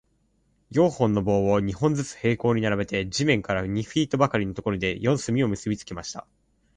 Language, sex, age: Japanese, male, 19-29